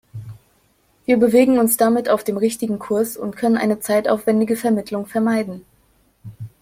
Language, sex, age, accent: German, female, 19-29, Deutschland Deutsch